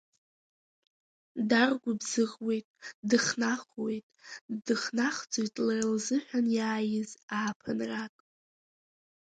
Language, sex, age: Abkhazian, female, under 19